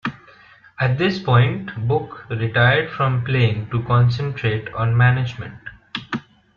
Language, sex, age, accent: English, male, 19-29, India and South Asia (India, Pakistan, Sri Lanka)